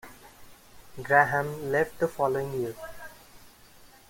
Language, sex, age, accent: English, male, 19-29, India and South Asia (India, Pakistan, Sri Lanka)